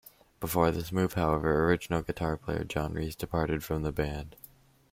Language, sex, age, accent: English, male, under 19, United States English